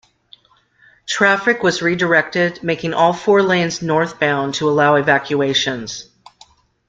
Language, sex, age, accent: English, female, 50-59, United States English